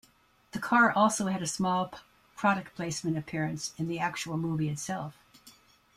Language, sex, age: English, female, 70-79